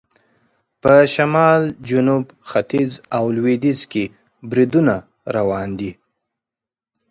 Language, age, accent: Pashto, 19-29, کندهارۍ لهجه